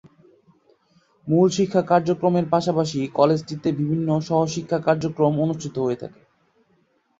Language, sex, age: Bengali, male, 19-29